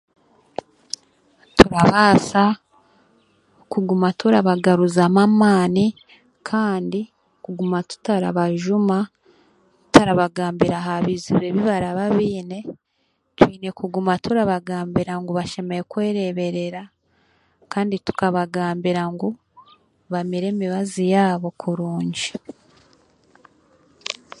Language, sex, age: Chiga, female, 19-29